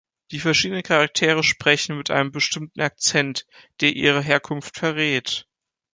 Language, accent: German, Deutschland Deutsch